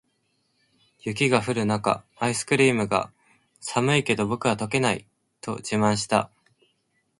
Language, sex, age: Japanese, male, 19-29